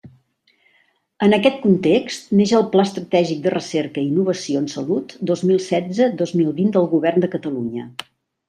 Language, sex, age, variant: Catalan, female, 60-69, Central